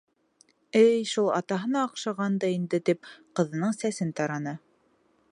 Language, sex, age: Bashkir, female, 19-29